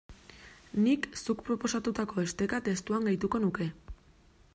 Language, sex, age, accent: Basque, female, 19-29, Mendebalekoa (Araba, Bizkaia, Gipuzkoako mendebaleko herri batzuk)